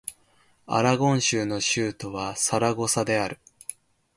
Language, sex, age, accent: Japanese, male, 19-29, 標準語